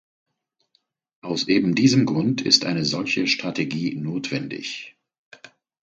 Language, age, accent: German, 50-59, Deutschland Deutsch